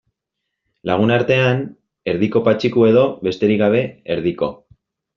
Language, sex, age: Basque, male, 19-29